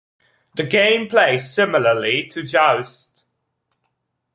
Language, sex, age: English, male, 19-29